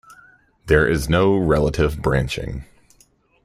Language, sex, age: English, male, 30-39